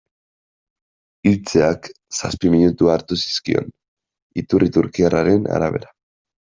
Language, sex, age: Basque, male, 19-29